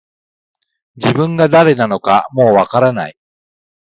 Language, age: Japanese, 50-59